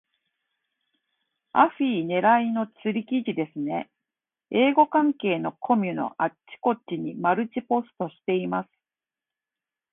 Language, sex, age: Japanese, female, 50-59